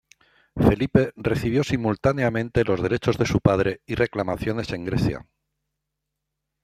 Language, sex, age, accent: Spanish, male, 60-69, España: Centro-Sur peninsular (Madrid, Toledo, Castilla-La Mancha)